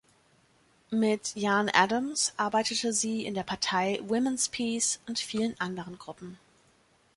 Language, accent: German, Deutschland Deutsch